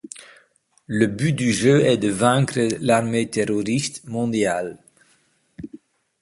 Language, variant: French, Français d'Europe